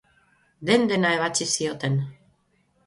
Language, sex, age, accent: Basque, female, 40-49, Mendebalekoa (Araba, Bizkaia, Gipuzkoako mendebaleko herri batzuk)